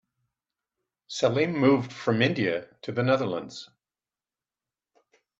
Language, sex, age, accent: English, male, 60-69, Canadian English